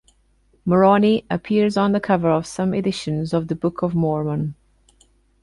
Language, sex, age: English, female, 30-39